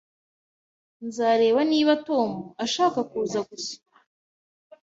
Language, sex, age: Kinyarwanda, female, 19-29